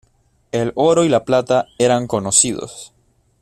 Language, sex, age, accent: Spanish, male, 19-29, Caribe: Cuba, Venezuela, Puerto Rico, República Dominicana, Panamá, Colombia caribeña, México caribeño, Costa del golfo de México